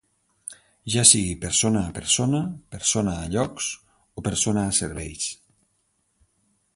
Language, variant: Catalan, Nord-Occidental